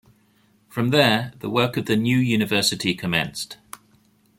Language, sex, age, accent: English, male, 50-59, England English